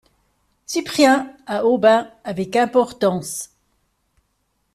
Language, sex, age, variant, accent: French, female, 50-59, Français d'Europe, Français de Suisse